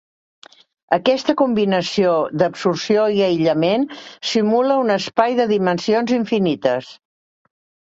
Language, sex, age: Catalan, female, 60-69